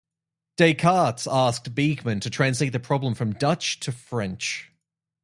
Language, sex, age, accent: English, male, 19-29, Australian English